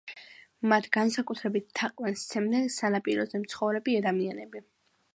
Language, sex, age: Georgian, female, under 19